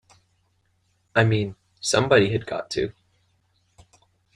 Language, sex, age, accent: English, male, under 19, United States English